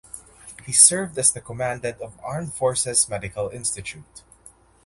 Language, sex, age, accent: English, male, under 19, Filipino